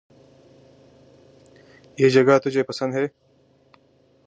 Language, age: English, 19-29